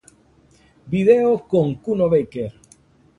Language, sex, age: Spanish, male, 19-29